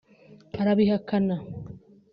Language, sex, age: Kinyarwanda, female, 19-29